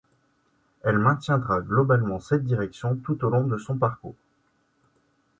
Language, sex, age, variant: French, male, 19-29, Français de métropole